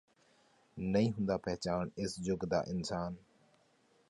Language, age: Punjabi, 30-39